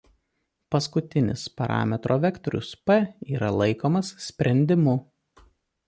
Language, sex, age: Lithuanian, male, 30-39